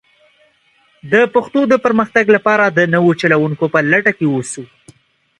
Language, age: Pashto, 19-29